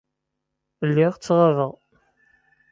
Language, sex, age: Kabyle, male, 19-29